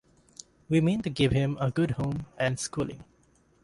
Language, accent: English, Filipino